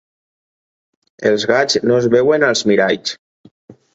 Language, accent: Catalan, apitxat